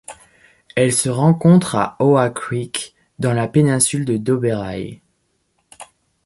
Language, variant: French, Français de métropole